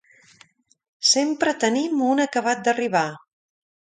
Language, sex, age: Catalan, female, 40-49